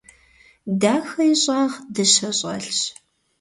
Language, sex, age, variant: Kabardian, female, 40-49, Адыгэбзэ (Къэбэрдей, Кирил, Урысей)